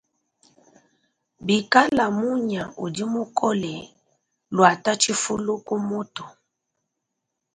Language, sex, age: Luba-Lulua, female, 30-39